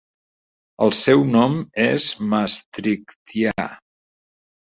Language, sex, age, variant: Catalan, male, 60-69, Central